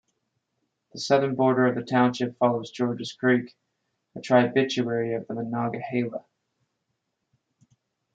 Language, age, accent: English, 30-39, United States English